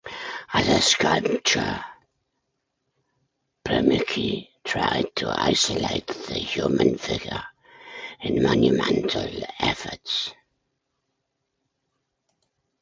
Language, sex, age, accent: English, male, 70-79, Scottish English